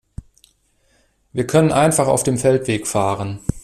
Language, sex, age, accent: German, male, 19-29, Deutschland Deutsch